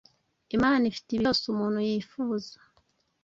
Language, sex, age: Kinyarwanda, female, 19-29